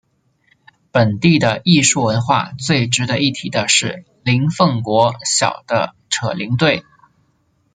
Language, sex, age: Chinese, male, 30-39